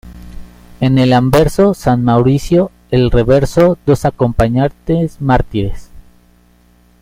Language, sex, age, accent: Spanish, male, 30-39, México